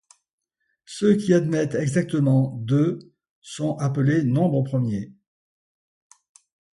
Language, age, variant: French, 70-79, Français de métropole